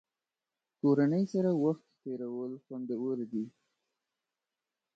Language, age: Pashto, 19-29